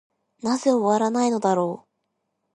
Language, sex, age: Japanese, female, 19-29